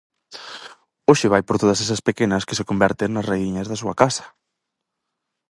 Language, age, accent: Galician, under 19, Central (gheada); Oriental (común en zona oriental)